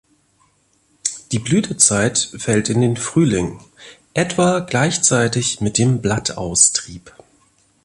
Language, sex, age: German, male, 40-49